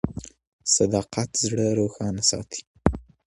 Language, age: Pashto, under 19